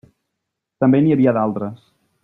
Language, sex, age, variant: Catalan, male, 30-39, Septentrional